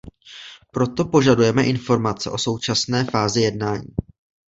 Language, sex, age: Czech, male, 19-29